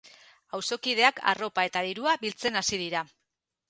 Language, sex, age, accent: Basque, female, 40-49, Mendebalekoa (Araba, Bizkaia, Gipuzkoako mendebaleko herri batzuk)